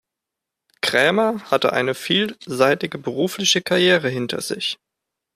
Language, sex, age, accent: German, male, 30-39, Deutschland Deutsch